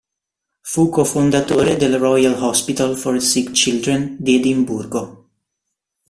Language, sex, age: Italian, male, 19-29